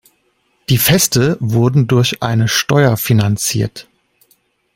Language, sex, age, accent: German, male, 50-59, Deutschland Deutsch